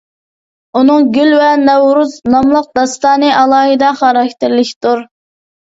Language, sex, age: Uyghur, male, under 19